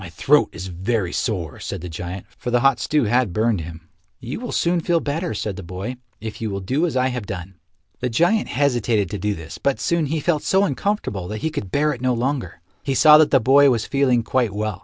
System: none